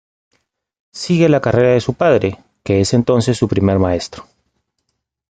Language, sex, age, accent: Spanish, male, 30-39, Andino-Pacífico: Colombia, Perú, Ecuador, oeste de Bolivia y Venezuela andina